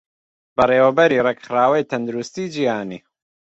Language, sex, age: Central Kurdish, male, 30-39